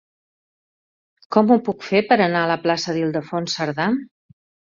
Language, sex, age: Catalan, female, 60-69